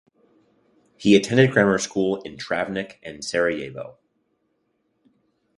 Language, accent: English, United States English; Canadian English